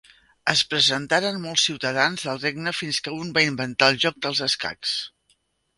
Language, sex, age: Catalan, female, 50-59